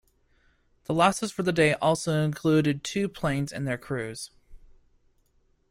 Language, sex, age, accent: English, male, 19-29, United States English